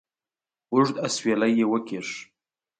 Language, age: Pashto, 19-29